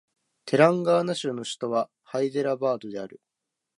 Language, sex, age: Japanese, male, 19-29